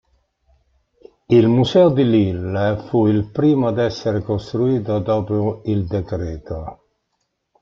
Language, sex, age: Italian, male, 19-29